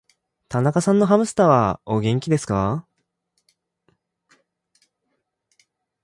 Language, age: Japanese, 19-29